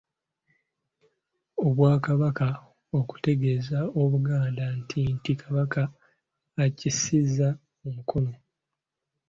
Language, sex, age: Ganda, male, 19-29